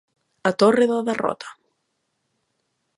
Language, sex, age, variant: Catalan, female, 19-29, Nord-Occidental